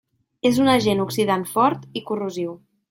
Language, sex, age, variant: Catalan, female, 19-29, Central